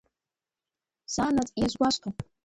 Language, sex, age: Abkhazian, female, under 19